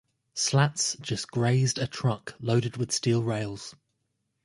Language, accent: English, England English